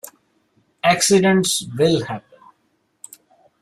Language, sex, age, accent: English, male, 30-39, India and South Asia (India, Pakistan, Sri Lanka)